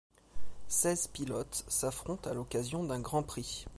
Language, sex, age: French, male, 30-39